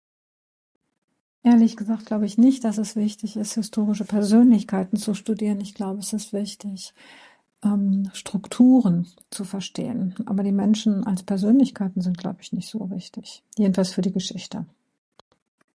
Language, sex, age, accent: German, female, 50-59, Deutschland Deutsch